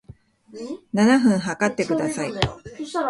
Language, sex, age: Japanese, female, 40-49